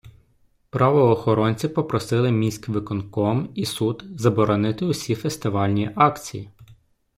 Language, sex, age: Ukrainian, male, 19-29